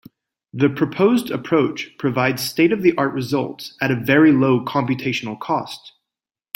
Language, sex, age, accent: English, male, 19-29, United States English